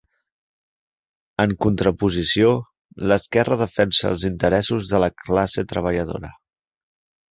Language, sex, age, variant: Catalan, male, 30-39, Central